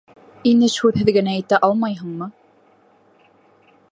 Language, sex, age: Bashkir, female, 19-29